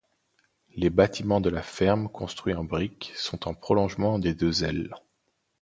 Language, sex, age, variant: French, male, 19-29, Français de métropole